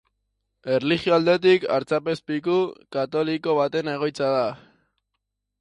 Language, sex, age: Basque, male, 30-39